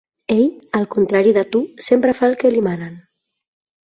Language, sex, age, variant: Catalan, female, 30-39, Central